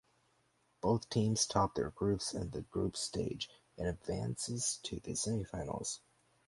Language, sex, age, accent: English, male, under 19, United States English